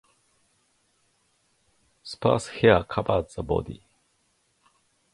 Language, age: English, 50-59